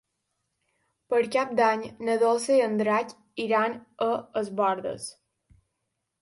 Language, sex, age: Catalan, female, under 19